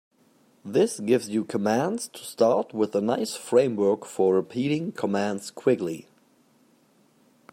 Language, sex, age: English, male, 30-39